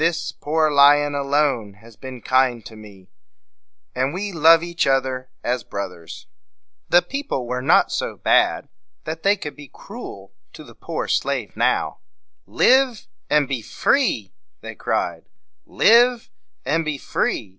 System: none